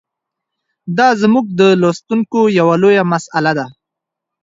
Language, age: Pashto, under 19